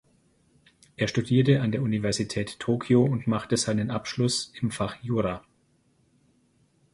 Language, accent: German, Deutschland Deutsch